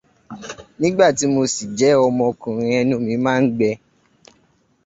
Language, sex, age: Yoruba, male, 19-29